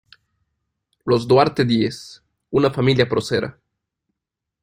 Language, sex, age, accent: Spanish, male, 19-29, México